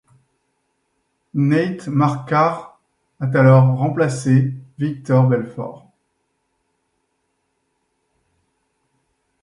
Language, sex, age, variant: French, male, 30-39, Français de métropole